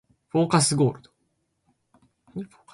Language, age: Japanese, 19-29